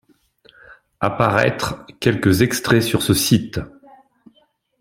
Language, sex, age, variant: French, male, 40-49, Français de métropole